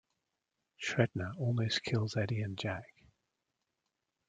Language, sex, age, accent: English, male, 40-49, England English